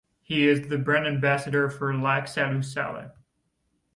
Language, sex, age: English, male, 19-29